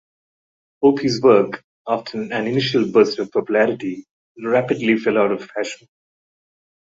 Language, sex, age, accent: English, male, 50-59, India and South Asia (India, Pakistan, Sri Lanka)